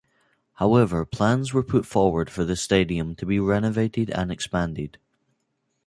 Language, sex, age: English, male, under 19